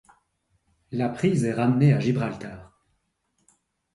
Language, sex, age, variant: French, male, 60-69, Français de métropole